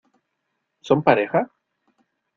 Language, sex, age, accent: Spanish, male, 19-29, Chileno: Chile, Cuyo